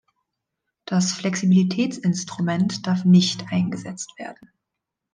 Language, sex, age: German, female, 30-39